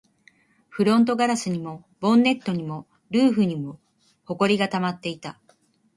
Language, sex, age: Japanese, female, 19-29